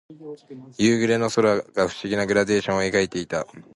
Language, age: Japanese, 19-29